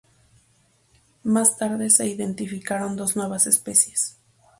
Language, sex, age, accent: Spanish, female, 19-29, México